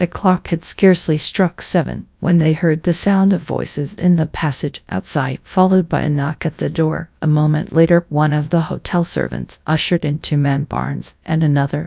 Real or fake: fake